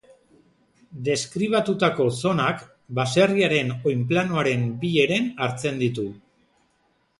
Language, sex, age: Basque, male, 40-49